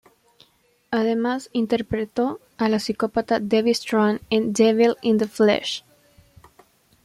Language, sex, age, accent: Spanish, female, under 19, Andino-Pacífico: Colombia, Perú, Ecuador, oeste de Bolivia y Venezuela andina